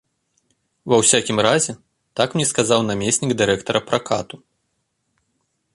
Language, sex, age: Belarusian, male, 30-39